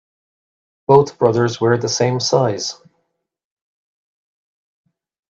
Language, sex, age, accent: English, male, 30-39, Irish English